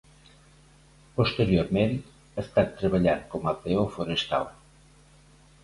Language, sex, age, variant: Catalan, male, 60-69, Nord-Occidental